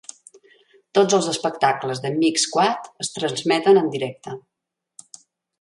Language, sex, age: Catalan, female, 60-69